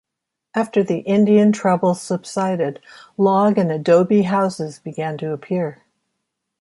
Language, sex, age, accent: English, female, 60-69, United States English